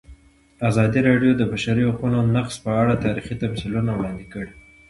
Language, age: Pashto, 19-29